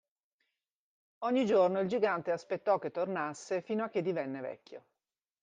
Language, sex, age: Italian, female, 50-59